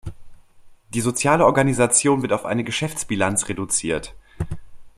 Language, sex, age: German, male, 19-29